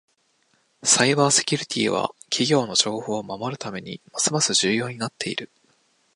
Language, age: Japanese, 19-29